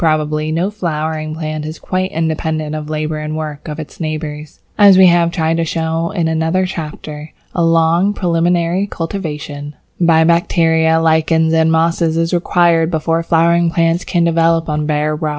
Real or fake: real